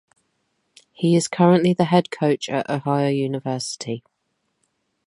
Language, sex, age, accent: English, female, 30-39, England English